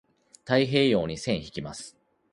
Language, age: Japanese, 30-39